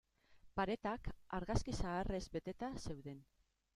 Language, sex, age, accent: Basque, female, 40-49, Mendebalekoa (Araba, Bizkaia, Gipuzkoako mendebaleko herri batzuk)